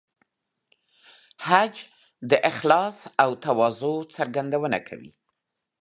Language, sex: Pashto, female